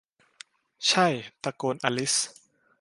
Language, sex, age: Thai, male, under 19